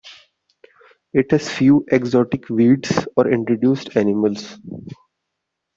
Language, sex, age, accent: English, male, 19-29, India and South Asia (India, Pakistan, Sri Lanka)